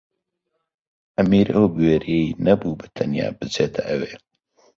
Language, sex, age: Central Kurdish, male, under 19